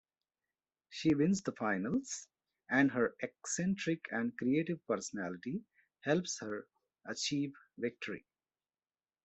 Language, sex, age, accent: English, male, 40-49, India and South Asia (India, Pakistan, Sri Lanka)